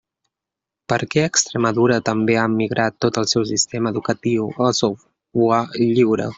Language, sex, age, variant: Catalan, male, 19-29, Central